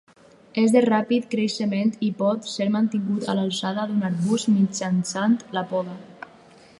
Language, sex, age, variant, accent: Catalan, female, under 19, Alacantí, valencià